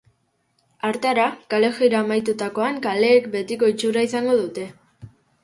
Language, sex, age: Basque, female, under 19